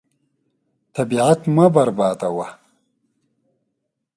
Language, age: Pashto, 19-29